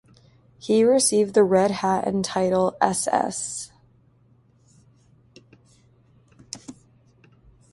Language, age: English, 19-29